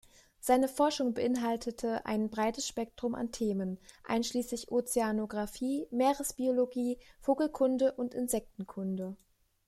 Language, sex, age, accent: German, female, 19-29, Deutschland Deutsch